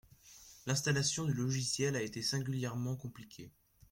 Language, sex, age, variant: French, male, under 19, Français de métropole